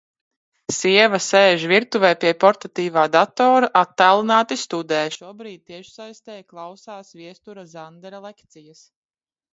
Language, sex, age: Latvian, female, 30-39